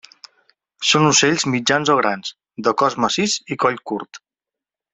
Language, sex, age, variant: Catalan, male, 40-49, Central